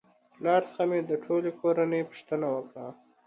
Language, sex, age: Pashto, male, 19-29